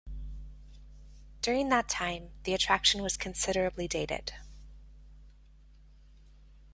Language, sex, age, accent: English, female, 30-39, United States English